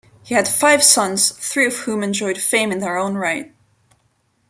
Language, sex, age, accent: English, female, 19-29, United States English